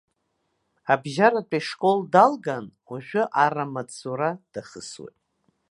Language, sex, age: Abkhazian, female, 60-69